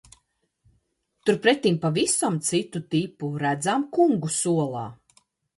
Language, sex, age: Latvian, female, 50-59